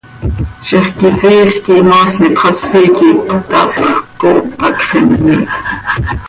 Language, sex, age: Seri, female, 40-49